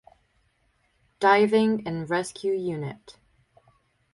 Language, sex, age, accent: English, female, 19-29, United States English